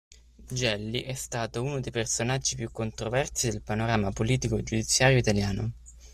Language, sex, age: Italian, male, 19-29